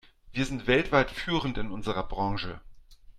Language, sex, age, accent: German, male, 40-49, Deutschland Deutsch